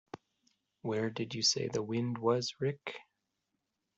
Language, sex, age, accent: English, male, 30-39, United States English